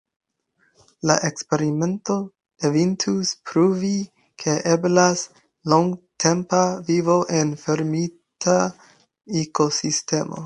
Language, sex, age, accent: Esperanto, male, 19-29, Internacia